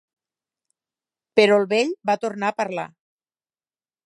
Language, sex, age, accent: Catalan, female, 50-59, Ebrenc